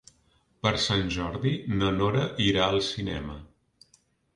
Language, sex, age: Catalan, male, 50-59